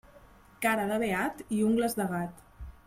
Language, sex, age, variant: Catalan, female, 30-39, Central